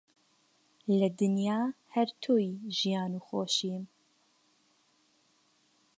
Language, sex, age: Central Kurdish, female, 19-29